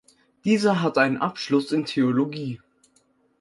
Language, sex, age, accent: German, male, under 19, Deutschland Deutsch